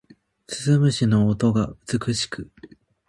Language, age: Japanese, 19-29